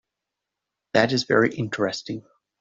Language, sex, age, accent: English, male, 40-49, United States English